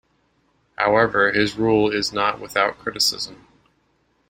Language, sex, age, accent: English, male, 30-39, United States English